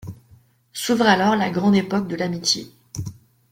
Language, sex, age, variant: French, female, 19-29, Français de métropole